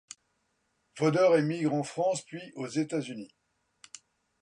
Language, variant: French, Français de métropole